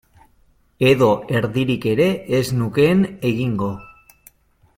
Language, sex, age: Basque, male, 40-49